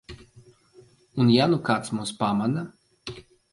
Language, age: Latvian, 40-49